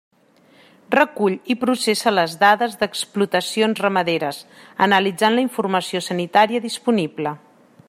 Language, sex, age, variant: Catalan, female, 40-49, Central